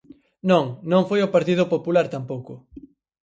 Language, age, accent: Galician, 19-29, Atlántico (seseo e gheada)